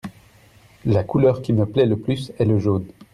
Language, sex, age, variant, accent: French, male, 30-39, Français d'Europe, Français de Belgique